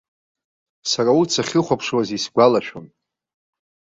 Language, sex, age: Abkhazian, male, 40-49